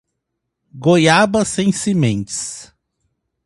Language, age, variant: Portuguese, 19-29, Portuguese (Brasil)